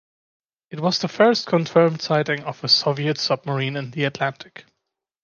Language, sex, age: English, male, 19-29